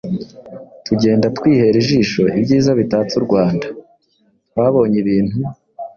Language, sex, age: Kinyarwanda, male, 19-29